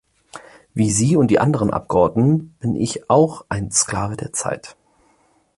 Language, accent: German, Deutschland Deutsch